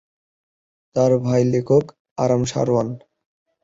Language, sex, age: Bengali, male, 19-29